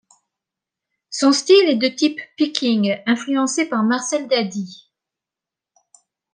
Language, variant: French, Français de métropole